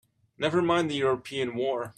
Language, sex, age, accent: English, male, 30-39, United States English